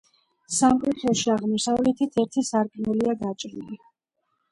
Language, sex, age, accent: Georgian, female, 40-49, ჩვეულებრივი